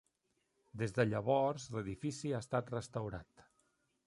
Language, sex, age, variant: Catalan, male, 50-59, Central